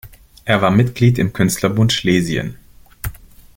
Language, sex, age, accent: German, male, 30-39, Deutschland Deutsch